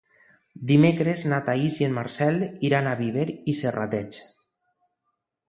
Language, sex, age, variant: Catalan, male, 40-49, Central